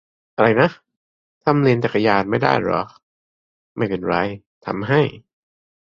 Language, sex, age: Thai, male, 30-39